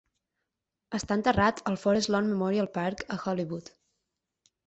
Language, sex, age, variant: Catalan, female, 19-29, Central